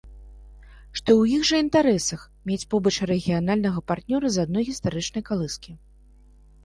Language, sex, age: Belarusian, female, 30-39